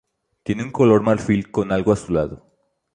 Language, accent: Spanish, México